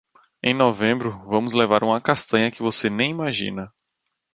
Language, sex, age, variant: Portuguese, male, 30-39, Portuguese (Brasil)